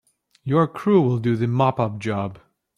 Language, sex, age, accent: English, male, 19-29, United States English